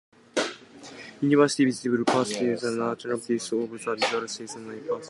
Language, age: English, 19-29